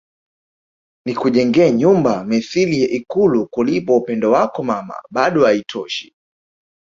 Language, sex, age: Swahili, male, 19-29